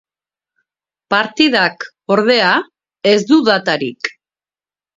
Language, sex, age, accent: Basque, female, 40-49, Erdialdekoa edo Nafarra (Gipuzkoa, Nafarroa)